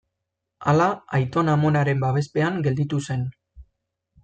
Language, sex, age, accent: Basque, male, 19-29, Mendebalekoa (Araba, Bizkaia, Gipuzkoako mendebaleko herri batzuk)